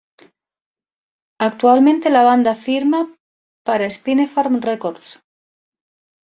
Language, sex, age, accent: Spanish, female, 40-49, España: Sur peninsular (Andalucia, Extremadura, Murcia)